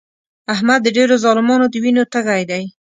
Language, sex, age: Pashto, female, 19-29